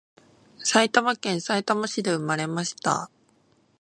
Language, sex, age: Japanese, female, 19-29